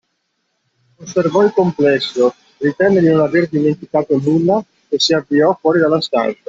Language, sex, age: Italian, male, 50-59